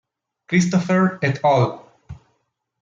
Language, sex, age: Spanish, male, 30-39